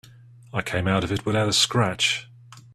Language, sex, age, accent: English, male, 30-39, England English